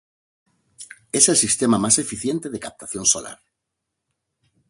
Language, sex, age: Spanish, male, 50-59